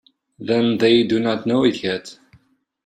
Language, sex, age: English, male, 19-29